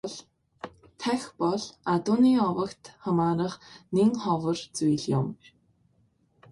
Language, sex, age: Mongolian, female, 19-29